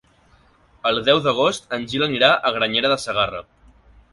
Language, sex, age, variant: Catalan, male, 19-29, Central